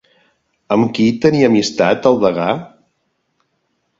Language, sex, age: Catalan, male, 60-69